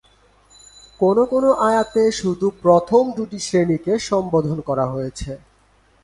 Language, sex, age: Bengali, male, 19-29